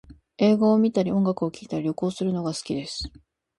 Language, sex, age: Japanese, female, 19-29